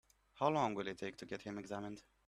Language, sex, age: English, male, 19-29